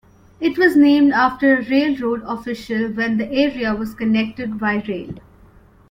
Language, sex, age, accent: English, female, 19-29, India and South Asia (India, Pakistan, Sri Lanka)